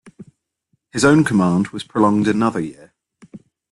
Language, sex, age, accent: English, male, 30-39, England English